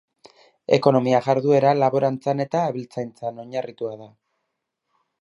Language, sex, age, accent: Basque, male, 30-39, Mendebalekoa (Araba, Bizkaia, Gipuzkoako mendebaleko herri batzuk)